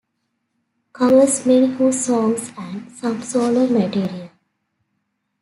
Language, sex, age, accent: English, female, 19-29, United States English